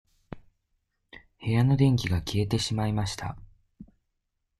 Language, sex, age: Japanese, male, under 19